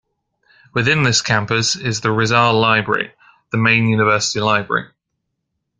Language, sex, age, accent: English, male, 19-29, England English